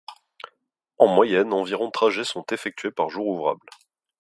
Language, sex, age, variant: French, male, 30-39, Français de métropole